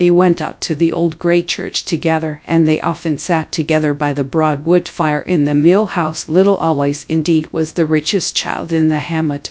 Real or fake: fake